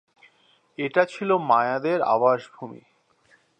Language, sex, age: Bengali, male, 40-49